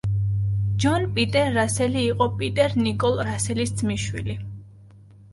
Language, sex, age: Georgian, female, 19-29